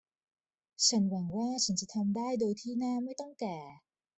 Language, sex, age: Thai, female, 30-39